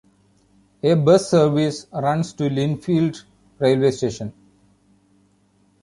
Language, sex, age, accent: English, male, 40-49, India and South Asia (India, Pakistan, Sri Lanka)